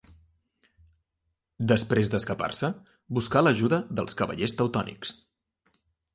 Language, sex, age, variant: Catalan, male, 30-39, Central